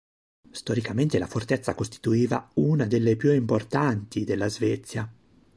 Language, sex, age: Italian, male, 30-39